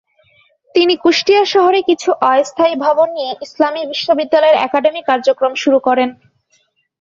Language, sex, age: Bengali, female, 19-29